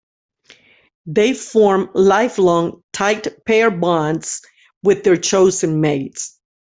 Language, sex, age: English, female, 60-69